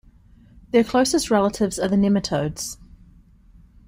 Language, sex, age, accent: English, female, 30-39, New Zealand English